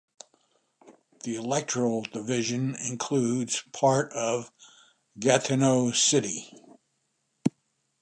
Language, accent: English, United States English